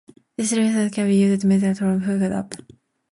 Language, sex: English, female